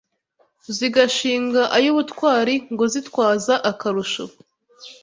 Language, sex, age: Kinyarwanda, female, 19-29